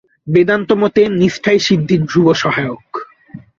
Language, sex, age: Bengali, male, 19-29